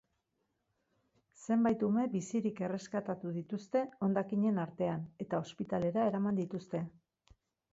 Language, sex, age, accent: Basque, female, 50-59, Mendebalekoa (Araba, Bizkaia, Gipuzkoako mendebaleko herri batzuk)